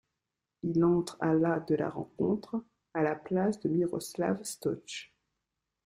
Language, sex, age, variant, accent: French, female, 19-29, Français des départements et régions d'outre-mer, Français de Guadeloupe